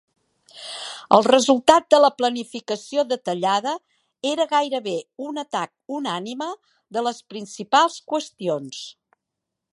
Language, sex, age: Catalan, female, 60-69